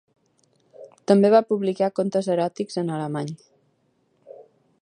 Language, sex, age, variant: Catalan, female, 30-39, Balear